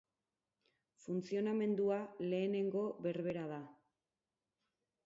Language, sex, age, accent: Basque, female, 30-39, Erdialdekoa edo Nafarra (Gipuzkoa, Nafarroa)